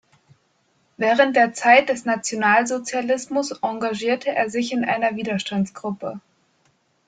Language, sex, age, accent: German, female, 19-29, Deutschland Deutsch